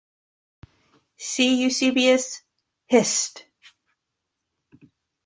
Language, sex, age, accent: English, female, 30-39, United States English